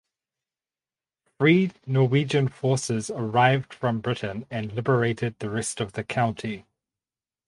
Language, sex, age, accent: English, male, 30-39, New Zealand English